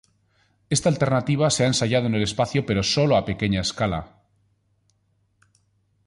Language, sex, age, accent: Spanish, male, 50-59, España: Norte peninsular (Asturias, Castilla y León, Cantabria, País Vasco, Navarra, Aragón, La Rioja, Guadalajara, Cuenca)